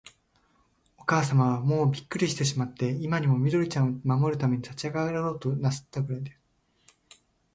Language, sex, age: Japanese, male, under 19